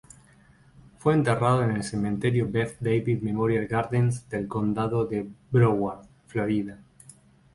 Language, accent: Spanish, Rioplatense: Argentina, Uruguay, este de Bolivia, Paraguay